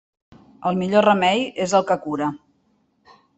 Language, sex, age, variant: Catalan, female, 50-59, Central